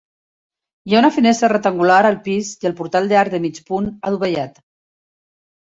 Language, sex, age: Catalan, female, 50-59